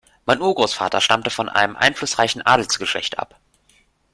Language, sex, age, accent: German, male, under 19, Deutschland Deutsch